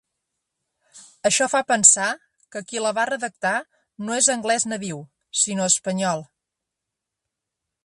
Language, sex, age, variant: Catalan, female, 40-49, Central